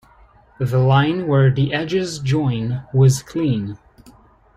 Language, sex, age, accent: English, male, 19-29, United States English